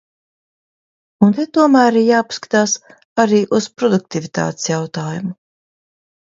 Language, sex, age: Latvian, female, 40-49